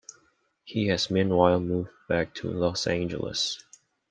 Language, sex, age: English, male, 19-29